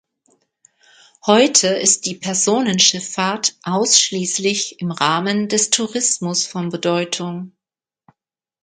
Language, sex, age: German, female, 50-59